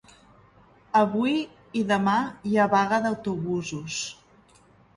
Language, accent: Catalan, aprenent (recent, des d'altres llengües)